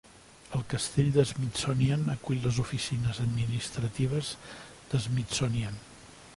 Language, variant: Catalan, Central